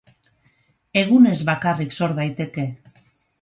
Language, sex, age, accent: Basque, female, 40-49, Mendebalekoa (Araba, Bizkaia, Gipuzkoako mendebaleko herri batzuk)